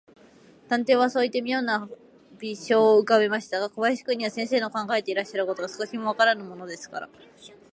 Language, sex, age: Japanese, female, 19-29